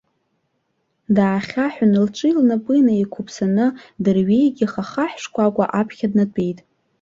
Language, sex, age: Abkhazian, female, under 19